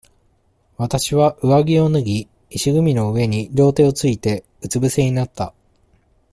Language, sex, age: Japanese, male, 19-29